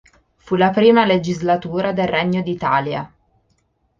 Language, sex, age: Italian, female, 19-29